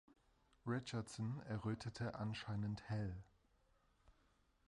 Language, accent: German, Deutschland Deutsch